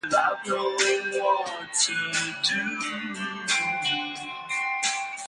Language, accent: English, United States English